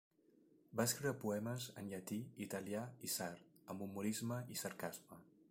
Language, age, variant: Catalan, 19-29, Central